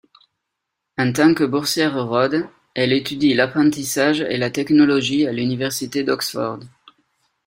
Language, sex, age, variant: French, male, 30-39, Français de métropole